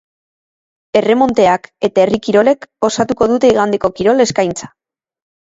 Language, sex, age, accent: Basque, female, 30-39, Mendebalekoa (Araba, Bizkaia, Gipuzkoako mendebaleko herri batzuk)